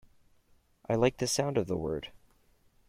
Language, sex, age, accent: English, male, 19-29, Canadian English